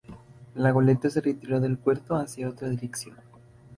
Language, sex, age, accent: Spanish, female, under 19, México